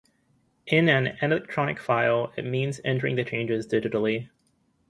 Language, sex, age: English, male, 19-29